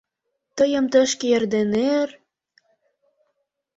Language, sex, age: Mari, female, under 19